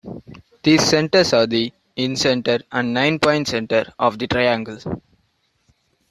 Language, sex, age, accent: English, male, under 19, India and South Asia (India, Pakistan, Sri Lanka)